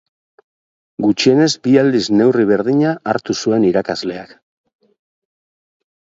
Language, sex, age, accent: Basque, male, 50-59, Mendebalekoa (Araba, Bizkaia, Gipuzkoako mendebaleko herri batzuk)